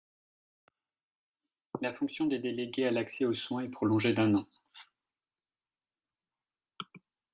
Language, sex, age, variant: French, male, 40-49, Français de métropole